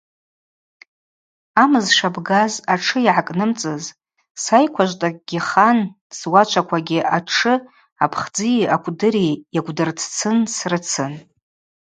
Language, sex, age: Abaza, female, 40-49